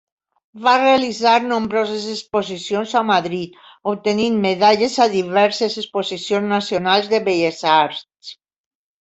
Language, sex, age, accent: Catalan, female, 60-69, valencià